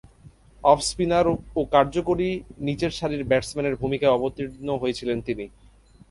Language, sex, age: Bengali, male, 19-29